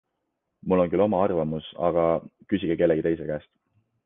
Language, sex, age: Estonian, male, 19-29